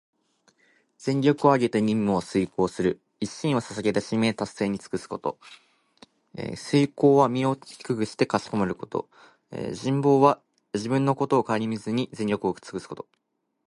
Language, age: Japanese, 19-29